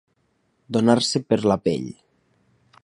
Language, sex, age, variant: Catalan, male, 19-29, Nord-Occidental